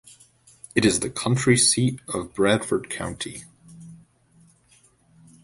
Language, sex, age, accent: English, male, 19-29, United States English